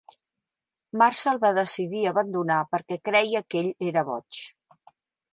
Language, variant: Catalan, Central